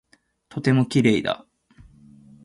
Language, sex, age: Japanese, male, 19-29